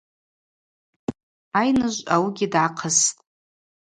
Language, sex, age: Abaza, female, 40-49